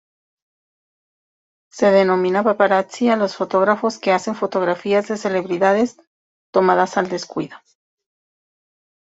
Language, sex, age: Spanish, female, 40-49